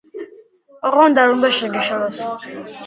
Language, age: Georgian, under 19